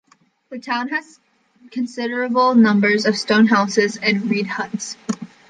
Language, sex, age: English, female, under 19